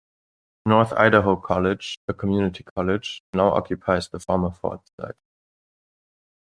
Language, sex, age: English, male, 19-29